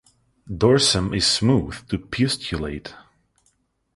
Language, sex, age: English, male, 30-39